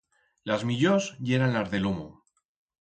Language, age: Aragonese, 30-39